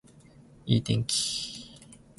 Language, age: Japanese, 19-29